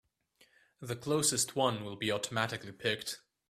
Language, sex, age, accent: English, male, 19-29, England English